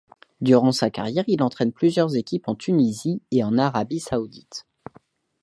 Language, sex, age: French, male, under 19